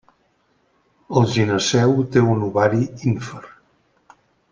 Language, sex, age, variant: Catalan, male, 60-69, Central